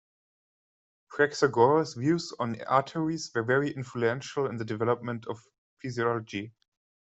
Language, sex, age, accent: English, male, 19-29, United States English